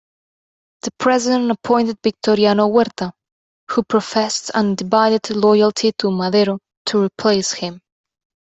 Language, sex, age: English, female, 19-29